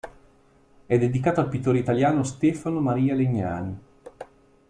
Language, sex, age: Italian, male, 40-49